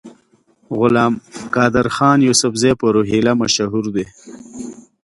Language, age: Pashto, 30-39